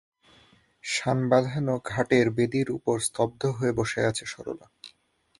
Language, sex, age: Bengali, male, 19-29